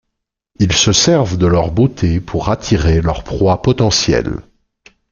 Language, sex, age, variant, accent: French, male, 30-39, Français d'Europe, Français de Suisse